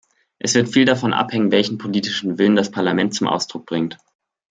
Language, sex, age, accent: German, male, 19-29, Deutschland Deutsch